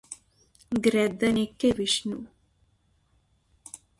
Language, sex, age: Telugu, female, 30-39